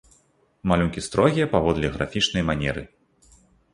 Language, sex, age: Belarusian, male, 30-39